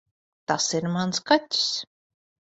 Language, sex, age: Latvian, female, 40-49